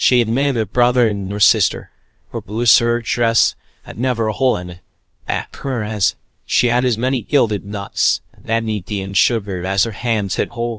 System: TTS, VITS